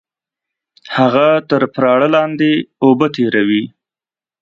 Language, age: Pashto, 30-39